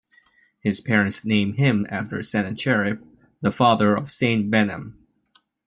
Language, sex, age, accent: English, male, 19-29, United States English